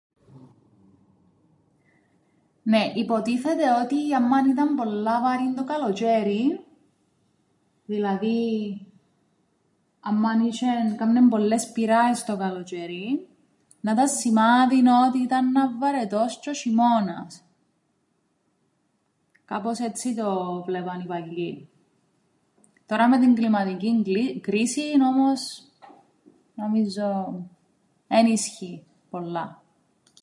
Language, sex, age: Greek, female, 30-39